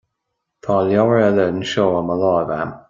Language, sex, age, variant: Irish, male, 30-39, Gaeilge Chonnacht